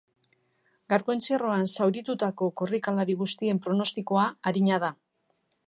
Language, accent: Basque, Mendebalekoa (Araba, Bizkaia, Gipuzkoako mendebaleko herri batzuk)